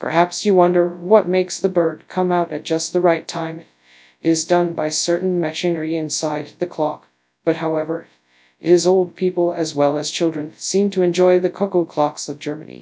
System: TTS, FastPitch